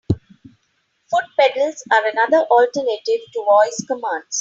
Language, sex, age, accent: English, female, 50-59, India and South Asia (India, Pakistan, Sri Lanka)